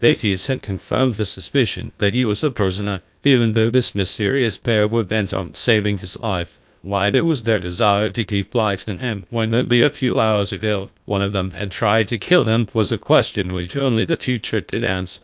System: TTS, GlowTTS